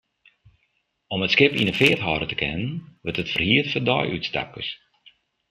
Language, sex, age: Western Frisian, male, 50-59